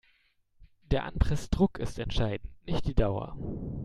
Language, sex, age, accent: German, male, 19-29, Deutschland Deutsch